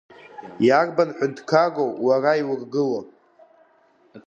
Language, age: Abkhazian, under 19